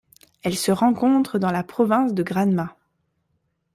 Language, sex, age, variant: French, female, 19-29, Français de métropole